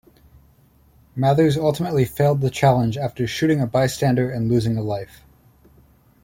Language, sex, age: English, male, 19-29